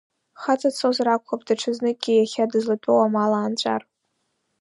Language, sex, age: Abkhazian, female, under 19